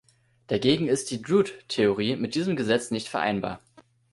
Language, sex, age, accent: German, male, 19-29, Deutschland Deutsch